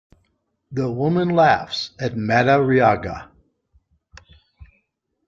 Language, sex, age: English, male, 60-69